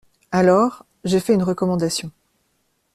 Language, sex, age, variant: French, female, 40-49, Français de métropole